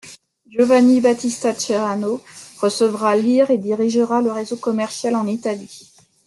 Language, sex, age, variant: French, female, 30-39, Français de métropole